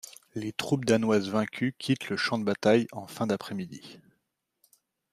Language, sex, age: French, male, 30-39